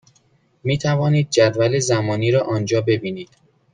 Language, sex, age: Persian, male, 19-29